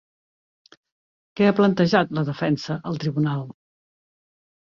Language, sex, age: Catalan, female, 60-69